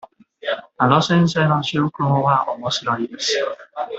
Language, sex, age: Japanese, male, 19-29